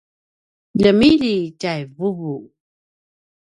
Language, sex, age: Paiwan, female, 50-59